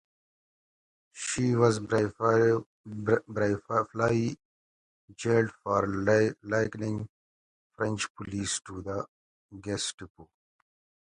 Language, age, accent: English, 40-49, United States English